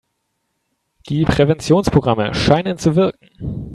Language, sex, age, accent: German, male, 19-29, Deutschland Deutsch